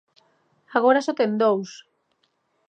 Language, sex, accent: Galician, female, Normativo (estándar)